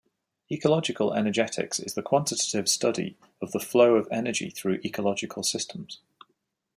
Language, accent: English, England English